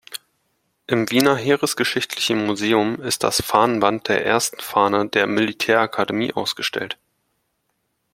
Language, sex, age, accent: German, male, 30-39, Deutschland Deutsch